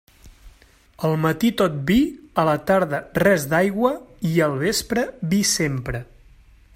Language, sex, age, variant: Catalan, male, 30-39, Central